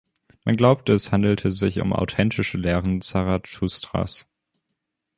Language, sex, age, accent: German, male, under 19, Deutschland Deutsch